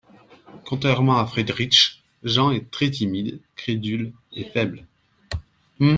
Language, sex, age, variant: French, male, 30-39, Français de métropole